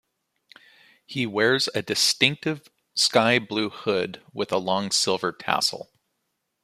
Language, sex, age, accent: English, male, 40-49, United States English